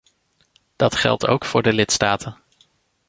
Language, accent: Dutch, Nederlands Nederlands